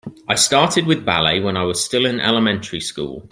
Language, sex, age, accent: English, male, 30-39, England English